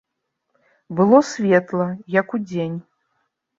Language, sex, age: Belarusian, female, 30-39